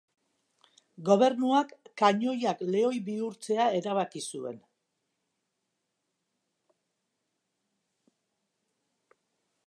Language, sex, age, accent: Basque, female, 60-69, Mendebalekoa (Araba, Bizkaia, Gipuzkoako mendebaleko herri batzuk)